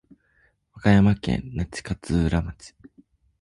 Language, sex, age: Japanese, male, 19-29